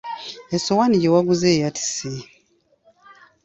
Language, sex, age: Ganda, female, 50-59